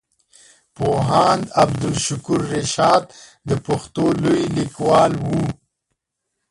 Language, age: Pashto, 40-49